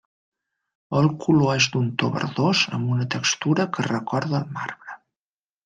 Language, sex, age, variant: Catalan, male, 40-49, Central